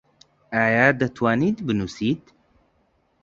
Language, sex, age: Central Kurdish, male, 19-29